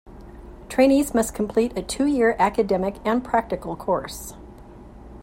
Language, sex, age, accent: English, female, 50-59, United States English